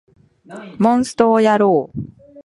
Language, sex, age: Japanese, female, 19-29